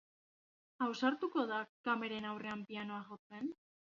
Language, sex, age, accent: Basque, female, 19-29, Erdialdekoa edo Nafarra (Gipuzkoa, Nafarroa)